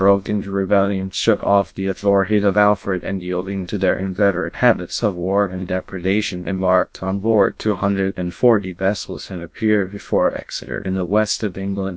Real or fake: fake